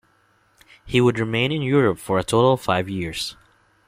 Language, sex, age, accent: English, male, 19-29, Filipino